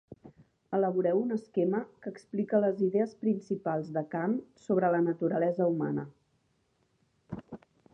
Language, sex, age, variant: Catalan, female, 30-39, Central